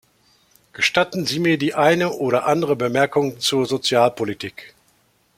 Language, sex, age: German, male, 60-69